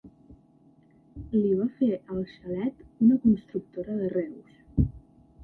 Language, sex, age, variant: Catalan, female, under 19, Central